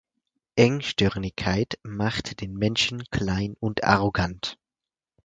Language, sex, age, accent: German, male, under 19, Deutschland Deutsch